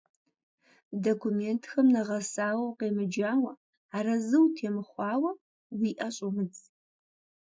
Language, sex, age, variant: Kabardian, female, 40-49, Адыгэбзэ (Къэбэрдей, Кирил, Урысей)